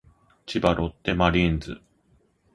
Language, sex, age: Japanese, male, 30-39